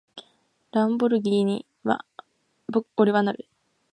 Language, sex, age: Japanese, female, under 19